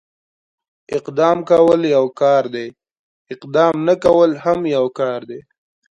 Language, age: Pashto, under 19